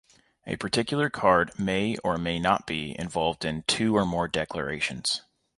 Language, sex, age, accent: English, male, 30-39, United States English